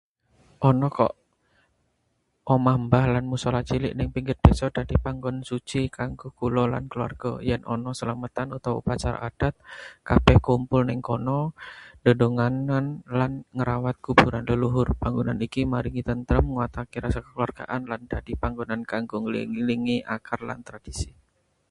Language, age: Javanese, 30-39